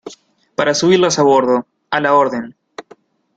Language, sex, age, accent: Spanish, male, 19-29, Rioplatense: Argentina, Uruguay, este de Bolivia, Paraguay